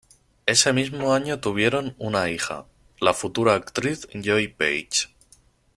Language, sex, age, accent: Spanish, male, 19-29, España: Centro-Sur peninsular (Madrid, Toledo, Castilla-La Mancha)